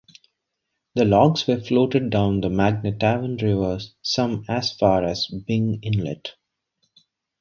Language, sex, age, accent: English, male, 30-39, India and South Asia (India, Pakistan, Sri Lanka)